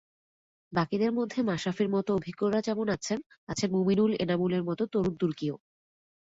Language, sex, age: Bengali, female, 19-29